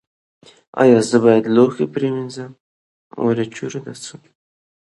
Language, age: Pashto, 19-29